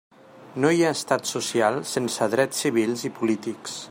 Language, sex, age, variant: Catalan, male, 40-49, Central